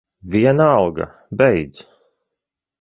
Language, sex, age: Latvian, male, 30-39